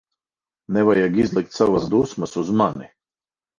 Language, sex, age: Latvian, male, 50-59